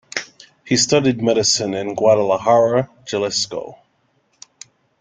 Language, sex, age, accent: English, male, 30-39, United States English